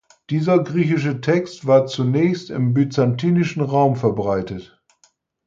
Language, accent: German, Norddeutsch